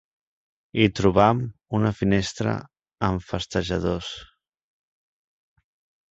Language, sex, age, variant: Catalan, male, 30-39, Central